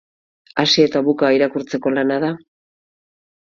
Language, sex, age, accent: Basque, female, 40-49, Mendebalekoa (Araba, Bizkaia, Gipuzkoako mendebaleko herri batzuk)